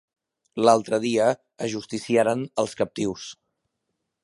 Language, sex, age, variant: Catalan, male, 30-39, Central